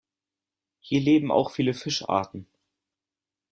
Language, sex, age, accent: German, male, 19-29, Deutschland Deutsch